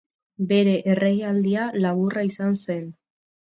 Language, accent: Basque, Mendebalekoa (Araba, Bizkaia, Gipuzkoako mendebaleko herri batzuk)